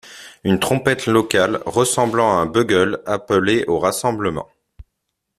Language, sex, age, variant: French, male, 30-39, Français de métropole